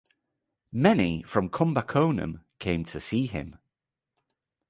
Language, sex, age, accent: English, male, 30-39, England English